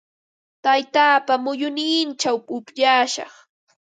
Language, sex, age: Ambo-Pasco Quechua, female, 30-39